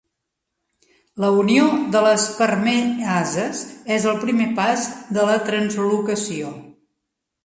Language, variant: Catalan, Central